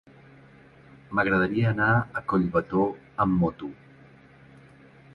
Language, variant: Catalan, Central